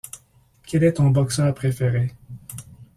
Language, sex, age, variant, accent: French, male, 40-49, Français d'Amérique du Nord, Français du Canada